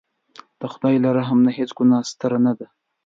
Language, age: Pashto, 19-29